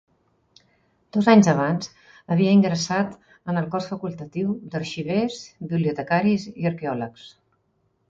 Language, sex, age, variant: Catalan, female, 60-69, Central